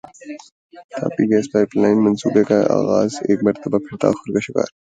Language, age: Urdu, 19-29